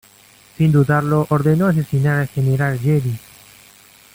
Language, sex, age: Spanish, male, 19-29